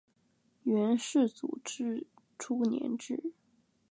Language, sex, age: Chinese, female, 19-29